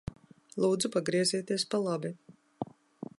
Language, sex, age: Latvian, female, 30-39